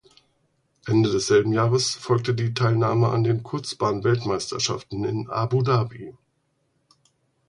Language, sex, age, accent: German, male, 40-49, Deutschland Deutsch